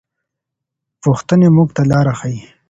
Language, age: Pashto, 19-29